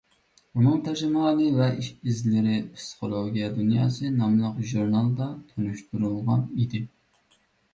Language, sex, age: Uyghur, male, 30-39